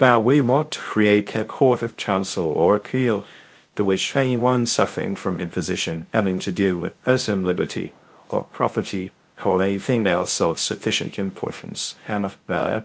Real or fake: fake